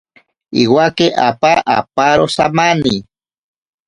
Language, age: Ashéninka Perené, 40-49